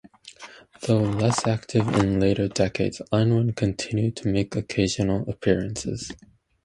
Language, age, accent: English, 19-29, United States English